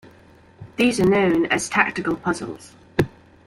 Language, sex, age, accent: English, female, under 19, England English